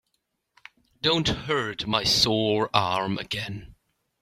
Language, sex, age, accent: English, male, 30-39, United States English